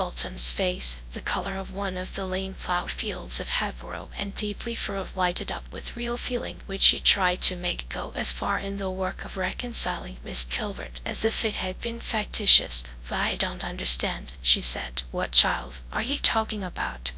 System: TTS, GradTTS